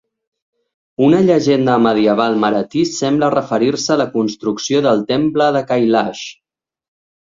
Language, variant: Catalan, Central